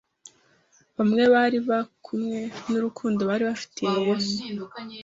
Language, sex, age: Kinyarwanda, female, 30-39